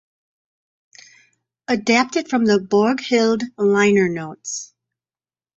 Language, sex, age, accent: English, female, 60-69, United States English